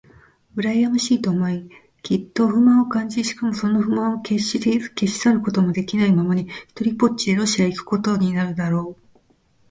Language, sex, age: Japanese, female, 40-49